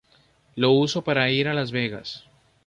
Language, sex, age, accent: Spanish, male, 30-39, Caribe: Cuba, Venezuela, Puerto Rico, República Dominicana, Panamá, Colombia caribeña, México caribeño, Costa del golfo de México